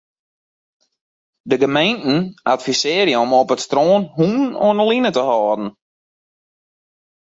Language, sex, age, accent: Western Frisian, male, 19-29, Wâldfrysk